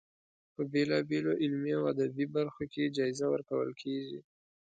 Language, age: Pashto, 19-29